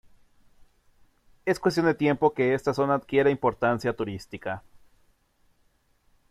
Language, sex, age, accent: Spanish, male, 30-39, México